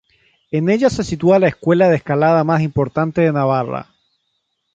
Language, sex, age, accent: Spanish, male, 40-49, Chileno: Chile, Cuyo